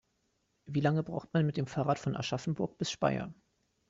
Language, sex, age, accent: German, male, 19-29, Deutschland Deutsch